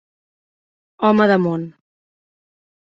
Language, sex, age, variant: Catalan, female, 19-29, Central